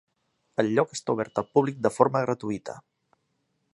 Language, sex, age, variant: Catalan, male, 50-59, Central